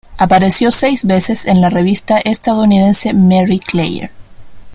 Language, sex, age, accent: Spanish, female, under 19, Chileno: Chile, Cuyo